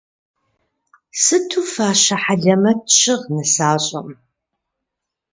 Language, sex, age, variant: Kabardian, female, 50-59, Адыгэбзэ (Къэбэрдей, Кирил, псоми зэдай)